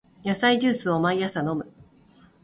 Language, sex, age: Japanese, female, 30-39